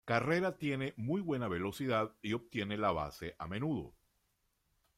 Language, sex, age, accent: Spanish, male, 60-69, Caribe: Cuba, Venezuela, Puerto Rico, República Dominicana, Panamá, Colombia caribeña, México caribeño, Costa del golfo de México